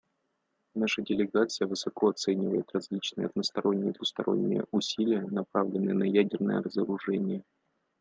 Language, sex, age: Russian, male, 19-29